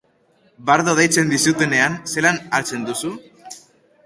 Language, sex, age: Basque, male, under 19